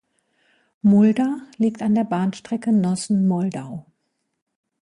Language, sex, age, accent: German, female, 50-59, Deutschland Deutsch